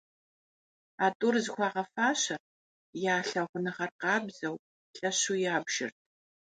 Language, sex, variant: Kabardian, female, Адыгэбзэ (Къэбэрдей, Кирил, псоми зэдай)